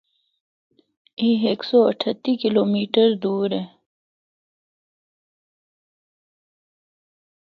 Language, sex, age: Northern Hindko, female, 19-29